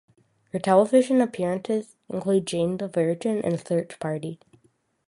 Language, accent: English, United States English